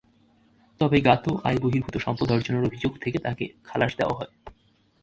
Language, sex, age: Bengali, male, under 19